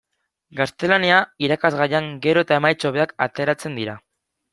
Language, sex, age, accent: Basque, male, 19-29, Mendebalekoa (Araba, Bizkaia, Gipuzkoako mendebaleko herri batzuk)